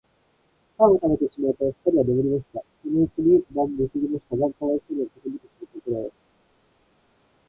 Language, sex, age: Japanese, male, 19-29